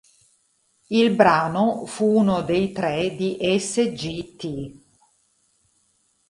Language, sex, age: Italian, female, 40-49